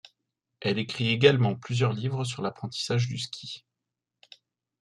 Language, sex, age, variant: French, male, 30-39, Français de métropole